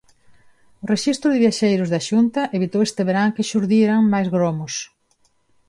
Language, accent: Galician, Neofalante